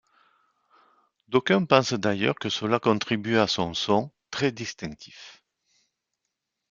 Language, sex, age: French, male, 50-59